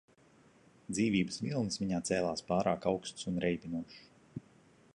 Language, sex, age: Latvian, male, 30-39